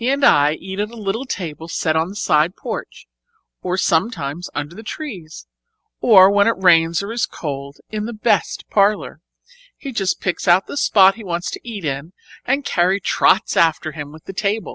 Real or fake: real